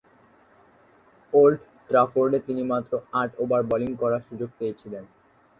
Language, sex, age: Bengali, male, under 19